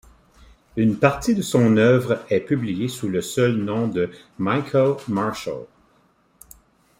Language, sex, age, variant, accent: French, male, 50-59, Français d'Amérique du Nord, Français du Canada